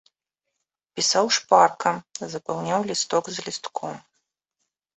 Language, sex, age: Belarusian, female, 30-39